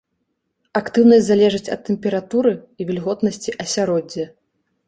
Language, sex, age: Belarusian, female, 30-39